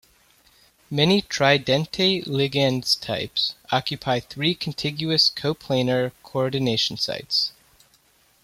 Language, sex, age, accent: English, male, 19-29, United States English